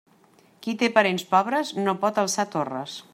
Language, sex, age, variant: Catalan, female, 60-69, Central